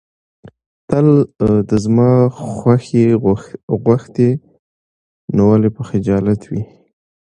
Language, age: Pashto, 19-29